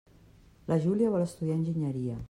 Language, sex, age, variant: Catalan, female, 50-59, Central